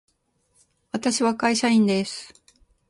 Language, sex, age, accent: Japanese, female, 50-59, 標準語